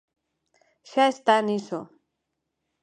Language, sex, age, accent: Galician, female, 30-39, Neofalante